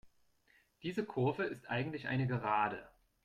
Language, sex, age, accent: German, male, 30-39, Deutschland Deutsch